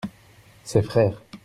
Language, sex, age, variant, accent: French, male, 30-39, Français d'Europe, Français de Belgique